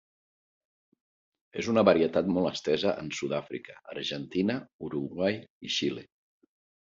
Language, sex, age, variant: Catalan, male, 50-59, Central